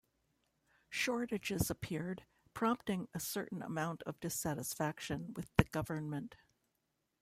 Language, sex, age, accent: English, female, 60-69, United States English